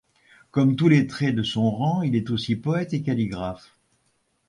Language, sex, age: French, male, 70-79